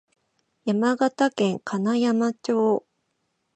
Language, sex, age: Japanese, female, 40-49